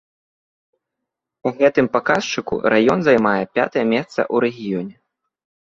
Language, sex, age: Belarusian, male, 30-39